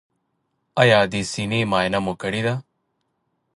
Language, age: Pashto, 19-29